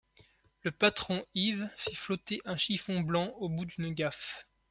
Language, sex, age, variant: French, male, 19-29, Français de métropole